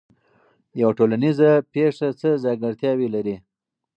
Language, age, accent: Pashto, 30-39, کندهارۍ لهجه